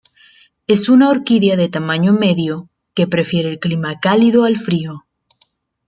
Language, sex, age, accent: Spanish, female, 19-29, México